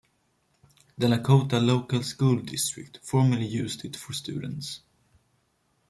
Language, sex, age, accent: English, male, 19-29, England English